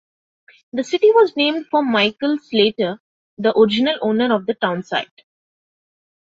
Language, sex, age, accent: English, female, 19-29, India and South Asia (India, Pakistan, Sri Lanka)